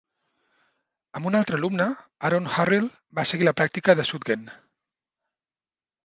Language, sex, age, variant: Catalan, male, 40-49, Central